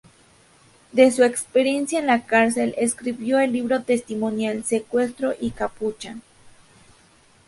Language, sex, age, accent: Spanish, female, 19-29, México